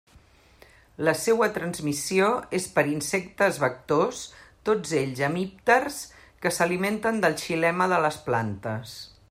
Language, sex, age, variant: Catalan, female, 50-59, Central